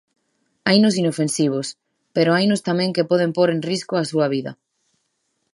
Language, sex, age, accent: Galician, female, 19-29, Normativo (estándar)